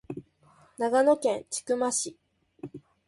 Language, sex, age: Japanese, female, under 19